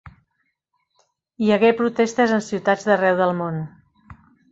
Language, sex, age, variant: Catalan, female, 50-59, Central